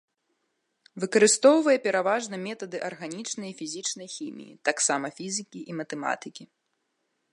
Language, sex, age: Belarusian, female, 19-29